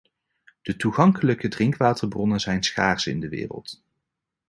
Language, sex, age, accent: Dutch, male, 30-39, Nederlands Nederlands